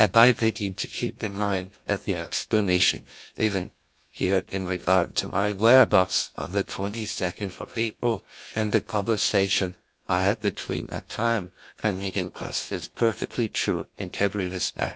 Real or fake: fake